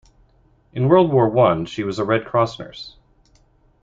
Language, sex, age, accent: English, male, 40-49, Canadian English